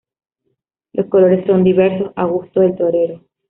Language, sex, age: Spanish, female, 19-29